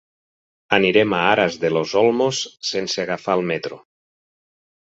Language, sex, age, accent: Catalan, male, 40-49, occidental